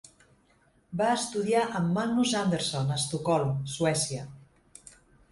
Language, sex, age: Catalan, female, 40-49